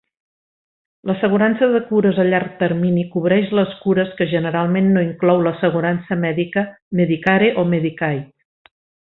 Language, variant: Catalan, Central